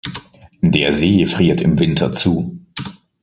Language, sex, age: German, male, 19-29